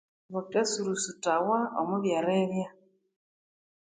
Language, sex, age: Konzo, female, 30-39